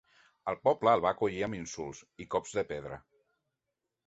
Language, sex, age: Catalan, male, 50-59